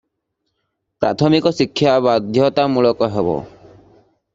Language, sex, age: Odia, male, under 19